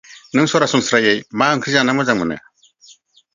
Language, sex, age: Bodo, female, 40-49